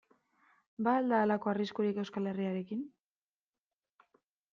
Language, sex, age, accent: Basque, female, 19-29, Mendebalekoa (Araba, Bizkaia, Gipuzkoako mendebaleko herri batzuk)